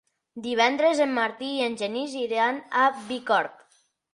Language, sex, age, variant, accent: Catalan, male, under 19, Nord-Occidental, Tortosí